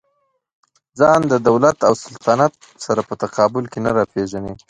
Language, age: Pashto, 19-29